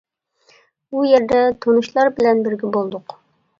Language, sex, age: Uyghur, female, 19-29